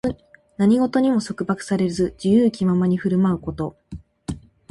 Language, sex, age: Japanese, female, 19-29